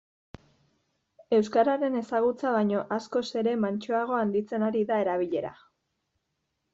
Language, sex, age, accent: Basque, female, 19-29, Mendebalekoa (Araba, Bizkaia, Gipuzkoako mendebaleko herri batzuk)